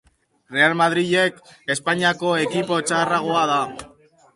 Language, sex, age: Basque, male, 19-29